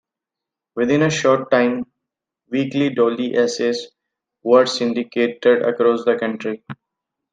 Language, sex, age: English, male, 19-29